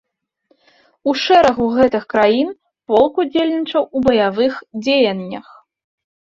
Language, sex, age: Belarusian, female, 19-29